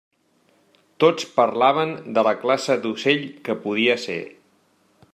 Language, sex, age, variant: Catalan, male, 40-49, Central